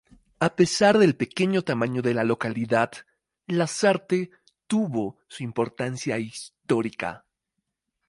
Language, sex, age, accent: Spanish, male, 30-39, Andino-Pacífico: Colombia, Perú, Ecuador, oeste de Bolivia y Venezuela andina